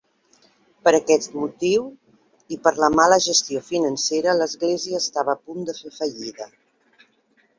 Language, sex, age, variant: Catalan, female, 50-59, Central